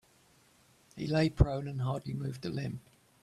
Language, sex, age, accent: English, male, 50-59, England English